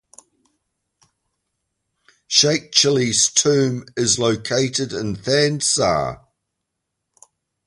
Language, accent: English, New Zealand English